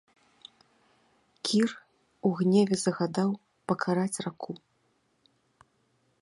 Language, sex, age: Belarusian, female, 60-69